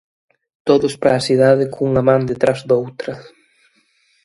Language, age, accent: Galician, 19-29, Atlántico (seseo e gheada)